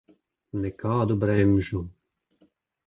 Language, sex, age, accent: Latvian, male, 40-49, bez akcenta